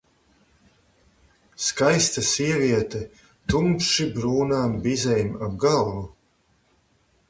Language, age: Latvian, 50-59